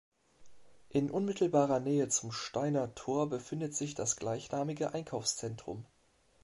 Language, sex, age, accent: German, male, 40-49, Deutschland Deutsch